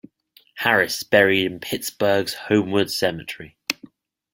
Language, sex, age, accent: English, male, 30-39, England English